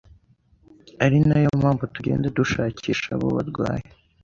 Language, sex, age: Kinyarwanda, male, under 19